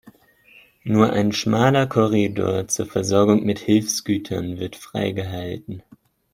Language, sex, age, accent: German, male, 19-29, Deutschland Deutsch